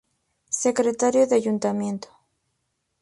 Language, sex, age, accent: Spanish, female, 19-29, México